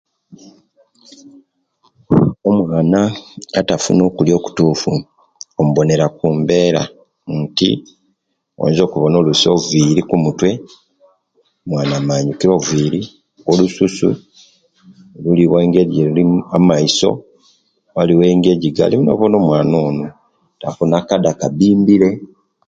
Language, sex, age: Kenyi, male, 40-49